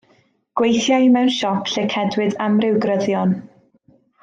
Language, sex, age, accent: Welsh, female, 19-29, Y Deyrnas Unedig Cymraeg